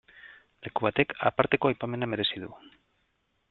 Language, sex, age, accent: Basque, male, 30-39, Mendebalekoa (Araba, Bizkaia, Gipuzkoako mendebaleko herri batzuk)